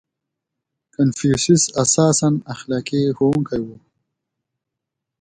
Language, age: Pashto, 19-29